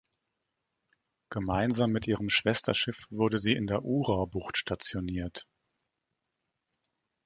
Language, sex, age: German, male, 50-59